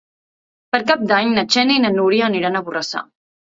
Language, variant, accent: Catalan, Central, Barceloní